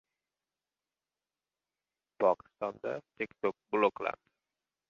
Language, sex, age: Uzbek, male, 19-29